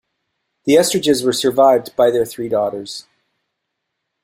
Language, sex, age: English, male, 50-59